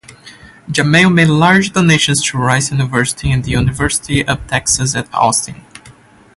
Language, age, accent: English, under 19, United States English